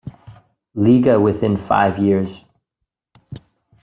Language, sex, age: English, male, 19-29